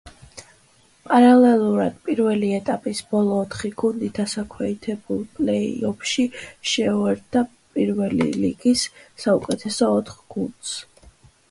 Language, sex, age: Georgian, female, under 19